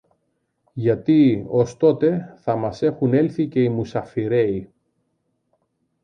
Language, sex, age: Greek, male, 40-49